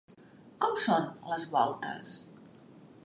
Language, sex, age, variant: Catalan, female, 50-59, Central